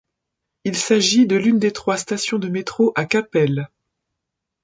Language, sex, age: French, female, 50-59